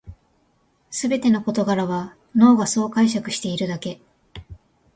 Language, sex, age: Japanese, female, 19-29